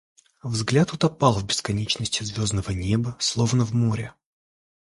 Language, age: Russian, 19-29